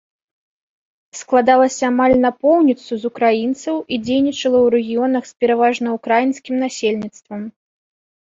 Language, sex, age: Belarusian, female, 19-29